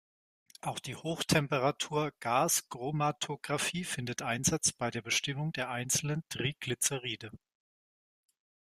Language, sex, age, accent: German, male, 30-39, Deutschland Deutsch